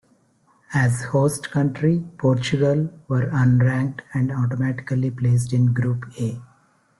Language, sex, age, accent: English, male, 50-59, India and South Asia (India, Pakistan, Sri Lanka)